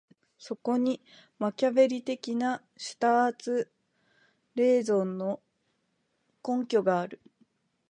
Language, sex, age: Japanese, female, 19-29